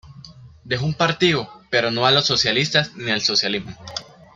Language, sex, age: Spanish, male, under 19